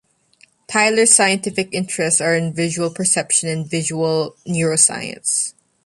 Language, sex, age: English, female, 19-29